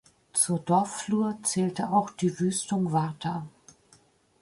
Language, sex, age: German, female, 50-59